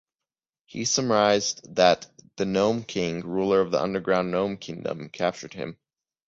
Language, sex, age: English, male, under 19